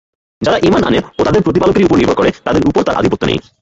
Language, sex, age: Bengali, male, 19-29